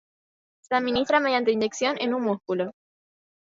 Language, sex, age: Spanish, female, 19-29